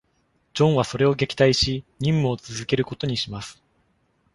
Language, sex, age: Japanese, male, 19-29